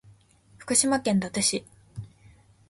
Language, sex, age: Japanese, female, 19-29